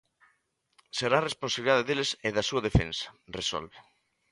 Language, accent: Galician, Normativo (estándar)